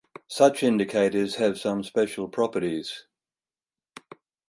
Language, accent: English, Australian English